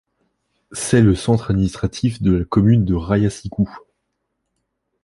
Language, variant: French, Français de métropole